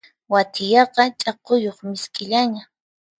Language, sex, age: Puno Quechua, female, 19-29